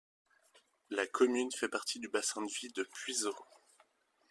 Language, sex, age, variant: French, male, 19-29, Français de métropole